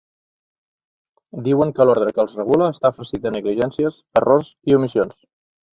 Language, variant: Catalan, Central